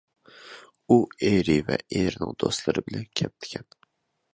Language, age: Uyghur, 19-29